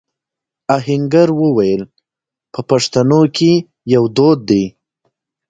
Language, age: Pashto, 19-29